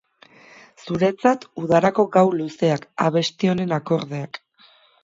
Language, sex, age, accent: Basque, female, 30-39, Erdialdekoa edo Nafarra (Gipuzkoa, Nafarroa)